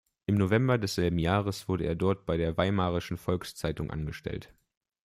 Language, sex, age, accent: German, male, 19-29, Deutschland Deutsch